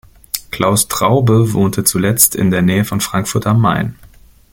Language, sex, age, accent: German, male, 30-39, Deutschland Deutsch